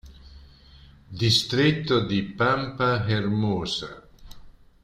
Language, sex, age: Italian, male, 60-69